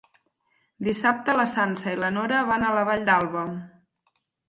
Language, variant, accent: Catalan, Central, tarragoní